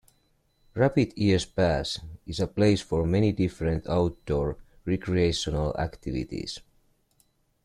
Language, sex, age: English, male, 30-39